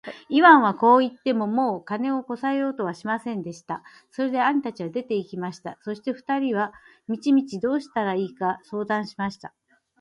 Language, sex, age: Japanese, female, 19-29